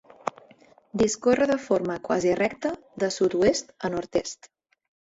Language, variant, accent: Catalan, Central, central; estàndard